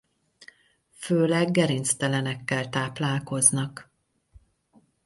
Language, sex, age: Hungarian, female, 40-49